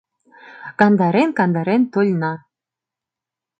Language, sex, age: Mari, female, 30-39